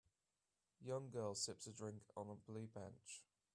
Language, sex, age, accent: English, male, 19-29, England English